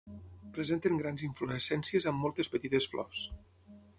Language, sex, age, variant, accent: Catalan, male, 40-49, Tortosí, nord-occidental; Tortosí